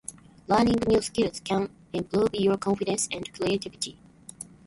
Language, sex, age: Japanese, female, 30-39